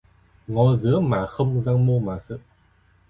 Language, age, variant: Vietnamese, 19-29, Hà Nội